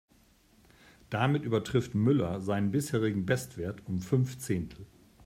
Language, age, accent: German, 50-59, Deutschland Deutsch